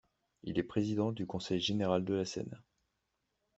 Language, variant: French, Français de métropole